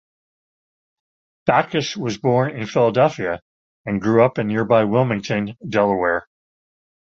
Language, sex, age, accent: English, male, 70-79, England English